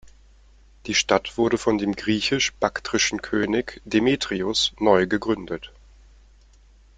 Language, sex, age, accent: German, male, 30-39, Deutschland Deutsch